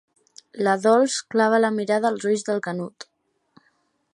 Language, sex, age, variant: Catalan, female, 19-29, Central